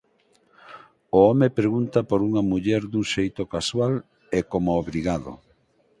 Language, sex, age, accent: Galician, male, 50-59, Normativo (estándar)